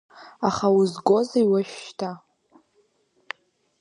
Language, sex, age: Abkhazian, female, under 19